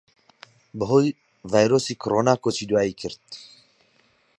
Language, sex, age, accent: Central Kurdish, male, 30-39, سۆرانی